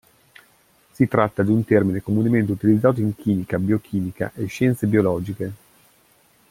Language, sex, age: Italian, male, 50-59